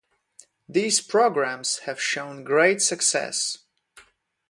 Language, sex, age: English, male, 30-39